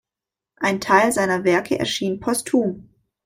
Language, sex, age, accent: German, female, 19-29, Deutschland Deutsch